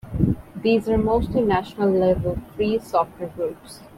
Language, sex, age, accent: English, female, 19-29, India and South Asia (India, Pakistan, Sri Lanka)